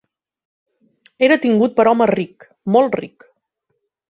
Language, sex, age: Catalan, female, 40-49